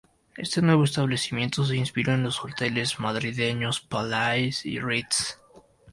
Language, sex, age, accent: Spanish, male, 19-29, Andino-Pacífico: Colombia, Perú, Ecuador, oeste de Bolivia y Venezuela andina